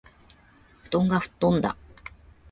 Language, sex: Japanese, female